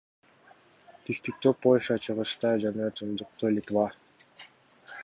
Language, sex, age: Kyrgyz, male, under 19